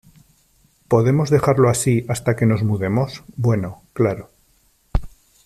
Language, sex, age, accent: Spanish, male, 30-39, España: Norte peninsular (Asturias, Castilla y León, Cantabria, País Vasco, Navarra, Aragón, La Rioja, Guadalajara, Cuenca)